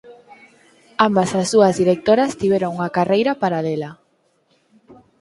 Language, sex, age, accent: Galician, female, under 19, Normativo (estándar)